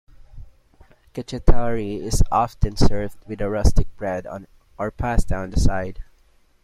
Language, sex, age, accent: English, male, 19-29, Filipino